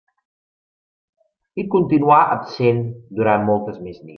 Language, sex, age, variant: Catalan, male, 30-39, Central